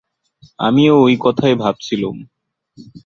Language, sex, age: Bengali, male, 19-29